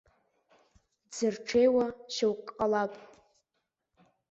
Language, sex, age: Abkhazian, female, under 19